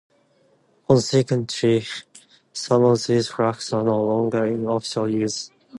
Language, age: English, 19-29